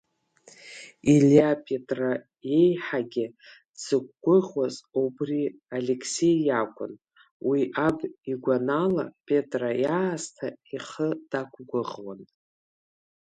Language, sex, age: Abkhazian, female, 50-59